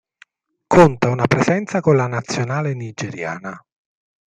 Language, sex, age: Italian, male, 40-49